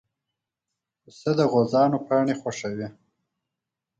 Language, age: Pashto, 30-39